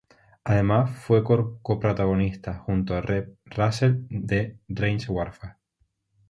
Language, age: Spanish, 19-29